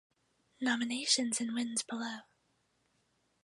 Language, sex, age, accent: English, female, under 19, United States English